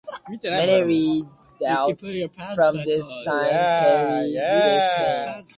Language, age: English, under 19